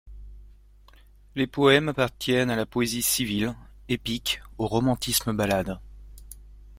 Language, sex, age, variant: French, male, 30-39, Français de métropole